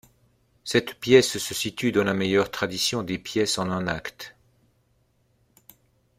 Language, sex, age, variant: French, male, 50-59, Français de métropole